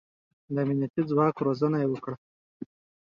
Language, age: Pashto, 19-29